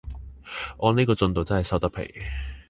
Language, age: Cantonese, 19-29